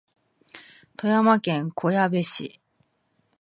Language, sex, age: Japanese, female, 19-29